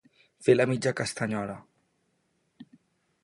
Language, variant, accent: Catalan, Central, central